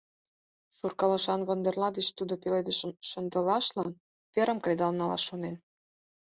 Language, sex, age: Mari, female, 19-29